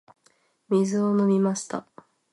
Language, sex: Japanese, female